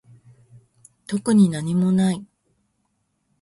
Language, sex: Japanese, female